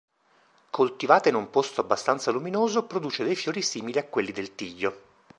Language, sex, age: Italian, male, 50-59